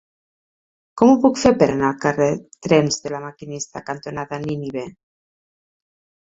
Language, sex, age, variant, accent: Catalan, female, 40-49, Nord-Occidental, Tortosí